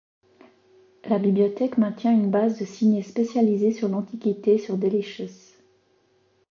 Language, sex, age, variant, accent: French, female, 40-49, Français d'Europe, Français de Suisse